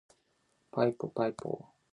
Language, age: Seri, 19-29